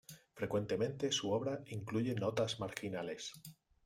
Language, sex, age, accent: Spanish, male, 30-39, España: Sur peninsular (Andalucia, Extremadura, Murcia)